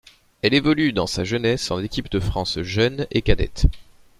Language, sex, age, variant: French, male, 30-39, Français de métropole